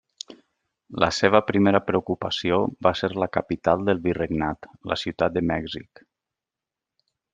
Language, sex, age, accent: Catalan, male, 30-39, valencià